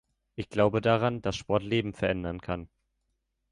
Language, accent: German, Deutschland Deutsch